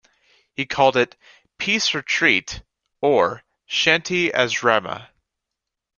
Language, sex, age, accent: English, male, under 19, United States English